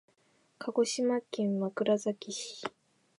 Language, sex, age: Japanese, female, 19-29